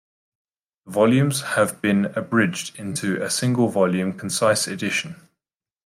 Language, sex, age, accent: English, male, 40-49, England English